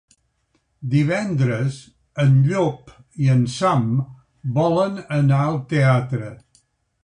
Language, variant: Catalan, Central